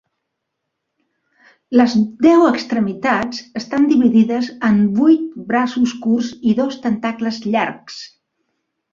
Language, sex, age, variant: Catalan, female, 50-59, Central